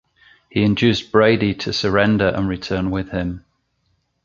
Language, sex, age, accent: English, male, 50-59, England English